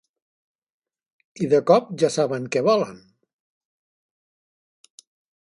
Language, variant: Catalan, Central